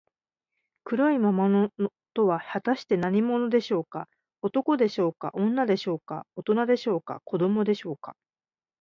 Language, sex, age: Japanese, female, 40-49